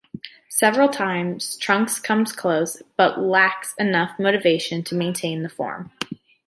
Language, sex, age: English, female, 19-29